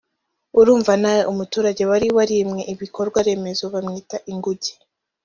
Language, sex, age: Kinyarwanda, female, under 19